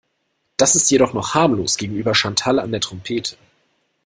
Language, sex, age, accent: German, male, 19-29, Deutschland Deutsch